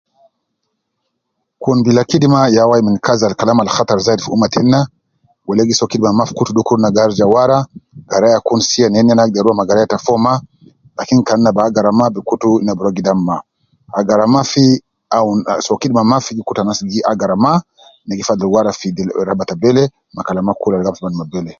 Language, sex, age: Nubi, male, 50-59